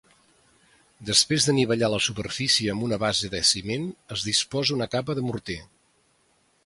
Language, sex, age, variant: Catalan, male, 60-69, Central